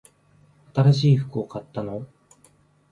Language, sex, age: Japanese, male, 19-29